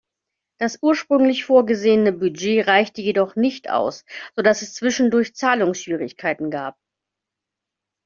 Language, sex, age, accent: German, female, 40-49, Deutschland Deutsch